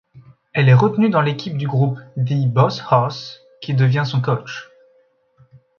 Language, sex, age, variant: French, male, 19-29, Français de métropole